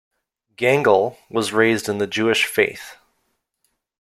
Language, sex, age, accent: English, male, 30-39, Canadian English